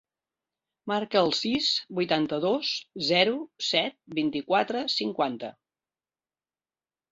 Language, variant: Catalan, Central